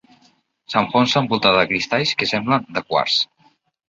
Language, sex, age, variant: Catalan, male, 40-49, Central